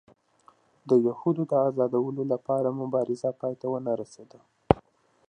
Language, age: Pashto, 19-29